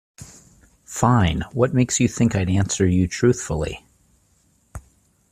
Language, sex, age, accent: English, male, 19-29, United States English